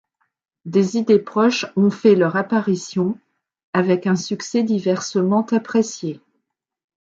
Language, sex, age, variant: French, female, 50-59, Français de métropole